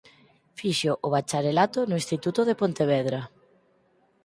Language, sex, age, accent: Galician, female, 19-29, Normativo (estándar)